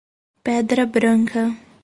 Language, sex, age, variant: Portuguese, female, 19-29, Portuguese (Brasil)